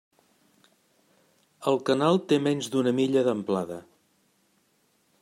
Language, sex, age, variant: Catalan, male, 60-69, Central